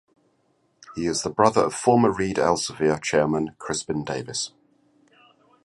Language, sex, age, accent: English, male, 50-59, England English